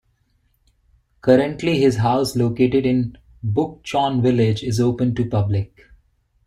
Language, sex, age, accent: English, male, 30-39, India and South Asia (India, Pakistan, Sri Lanka)